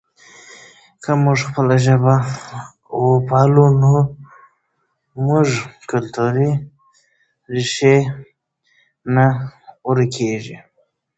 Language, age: Pashto, 19-29